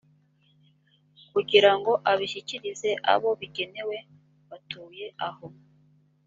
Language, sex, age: Kinyarwanda, female, 30-39